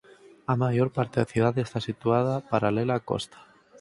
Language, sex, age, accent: Galician, male, 19-29, Normativo (estándar)